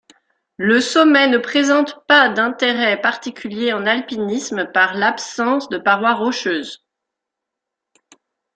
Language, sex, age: French, female, 30-39